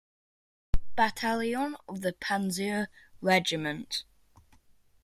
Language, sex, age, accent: English, male, under 19, Welsh English